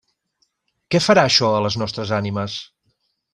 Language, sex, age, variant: Catalan, male, 40-49, Central